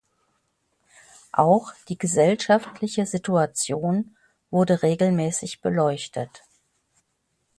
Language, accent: German, Deutschland Deutsch